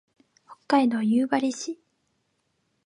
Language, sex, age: Japanese, female, 19-29